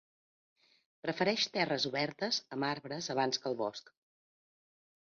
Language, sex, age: Catalan, female, 40-49